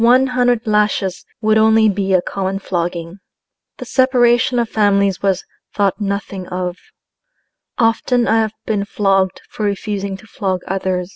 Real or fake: real